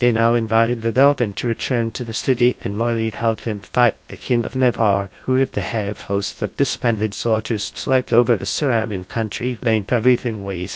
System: TTS, GlowTTS